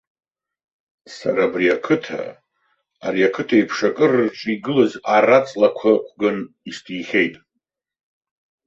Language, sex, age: Abkhazian, male, 30-39